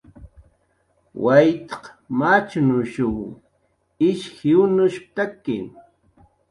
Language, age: Jaqaru, 40-49